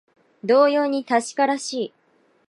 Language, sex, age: Japanese, female, 19-29